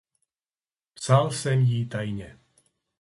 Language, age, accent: Czech, 40-49, pražský